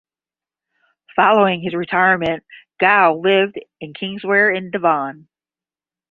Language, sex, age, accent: English, female, 40-49, United States English; Midwestern